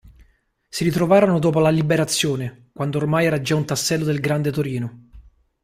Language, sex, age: Italian, male, 30-39